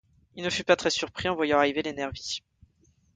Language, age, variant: French, 30-39, Français de métropole